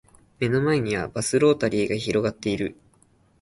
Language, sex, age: Japanese, male, 19-29